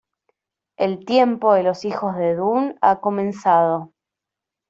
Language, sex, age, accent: Spanish, female, 19-29, Rioplatense: Argentina, Uruguay, este de Bolivia, Paraguay